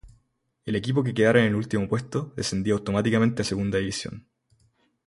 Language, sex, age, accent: Spanish, male, 19-29, Chileno: Chile, Cuyo